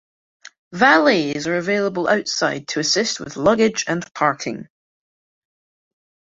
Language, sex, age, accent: English, male, under 19, Scottish English